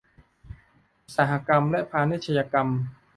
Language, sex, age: Thai, male, 19-29